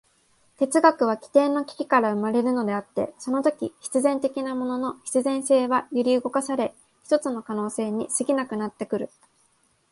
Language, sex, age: Japanese, female, 19-29